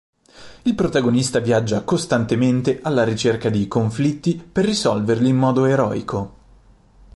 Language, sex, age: Italian, male, 30-39